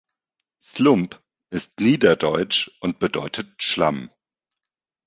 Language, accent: German, Deutschland Deutsch